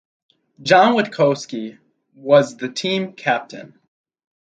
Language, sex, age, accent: English, male, under 19, United States English